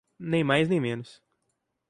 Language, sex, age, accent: Portuguese, male, 19-29, Mineiro